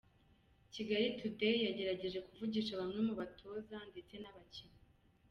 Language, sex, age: Kinyarwanda, female, under 19